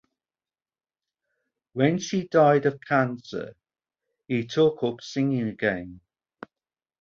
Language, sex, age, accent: English, male, 40-49, England English